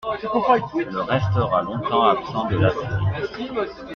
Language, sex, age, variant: French, male, 40-49, Français de métropole